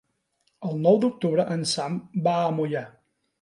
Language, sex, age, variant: Catalan, male, 50-59, Central